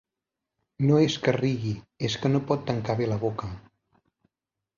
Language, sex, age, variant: Catalan, male, 40-49, Central